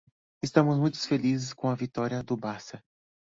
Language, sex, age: Portuguese, male, 30-39